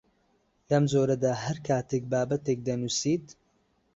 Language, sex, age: Central Kurdish, male, 19-29